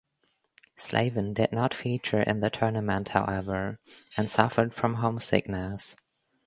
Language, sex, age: English, female, under 19